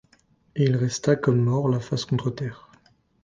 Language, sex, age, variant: French, male, 30-39, Français de métropole